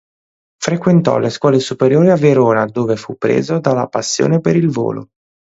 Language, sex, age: Italian, male, 19-29